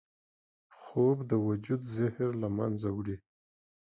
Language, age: Pashto, 40-49